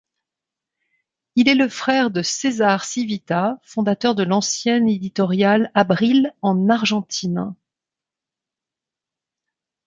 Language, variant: French, Français de métropole